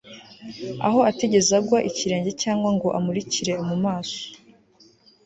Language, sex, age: Kinyarwanda, female, 19-29